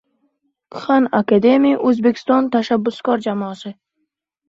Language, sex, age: Uzbek, male, under 19